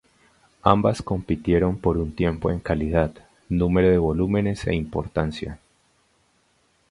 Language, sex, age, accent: Spanish, male, 30-39, Andino-Pacífico: Colombia, Perú, Ecuador, oeste de Bolivia y Venezuela andina